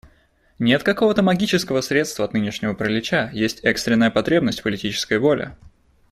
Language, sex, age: Russian, male, 19-29